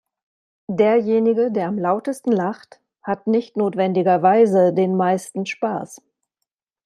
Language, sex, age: German, female, 50-59